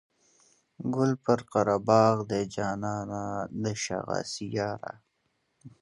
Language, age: Pashto, 19-29